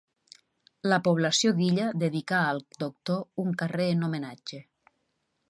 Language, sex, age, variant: Catalan, female, 40-49, Nord-Occidental